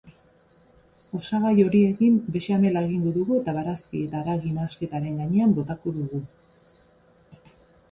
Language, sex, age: Basque, female, 40-49